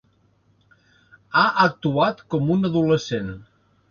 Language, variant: Catalan, Central